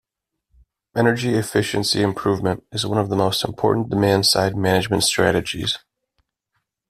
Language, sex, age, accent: English, male, 40-49, United States English